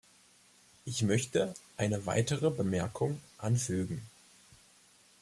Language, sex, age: German, male, 30-39